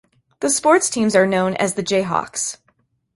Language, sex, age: English, female, 30-39